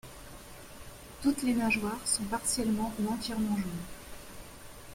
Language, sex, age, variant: French, female, 50-59, Français de métropole